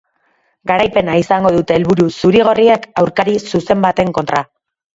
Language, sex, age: Basque, female, 30-39